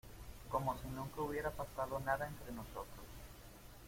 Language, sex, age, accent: Spanish, male, 30-39, Caribe: Cuba, Venezuela, Puerto Rico, República Dominicana, Panamá, Colombia caribeña, México caribeño, Costa del golfo de México